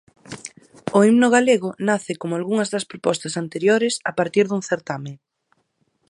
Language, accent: Galician, Central (gheada); Normativo (estándar)